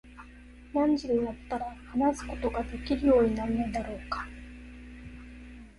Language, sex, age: Japanese, female, 30-39